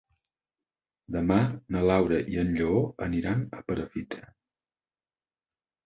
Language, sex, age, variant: Catalan, male, 50-59, Central